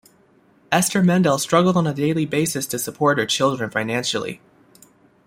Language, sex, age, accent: English, male, under 19, United States English